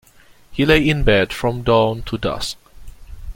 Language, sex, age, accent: English, male, 19-29, Singaporean English